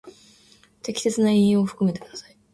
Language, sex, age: Japanese, female, 19-29